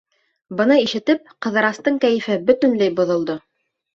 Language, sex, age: Bashkir, female, 30-39